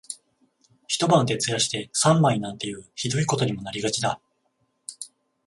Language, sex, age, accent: Japanese, male, 40-49, 関西